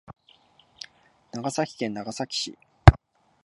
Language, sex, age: Japanese, male, 19-29